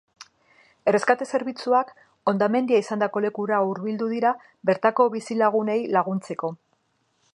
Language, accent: Basque, Mendebalekoa (Araba, Bizkaia, Gipuzkoako mendebaleko herri batzuk)